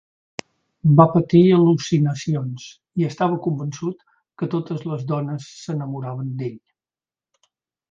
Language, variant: Catalan, Central